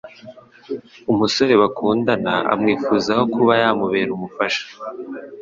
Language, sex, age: Kinyarwanda, male, under 19